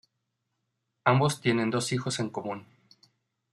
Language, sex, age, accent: Spanish, male, 30-39, México